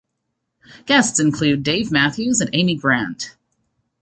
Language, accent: English, Canadian English